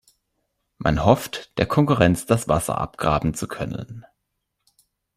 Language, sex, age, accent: German, male, 19-29, Deutschland Deutsch